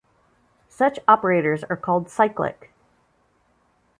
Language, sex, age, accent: English, female, 50-59, United States English